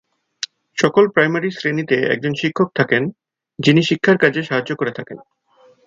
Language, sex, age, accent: Bengali, male, 30-39, Native